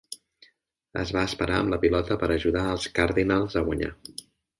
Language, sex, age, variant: Catalan, male, 50-59, Central